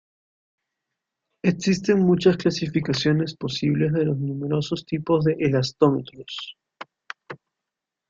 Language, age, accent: Spanish, 19-29, Andino-Pacífico: Colombia, Perú, Ecuador, oeste de Bolivia y Venezuela andina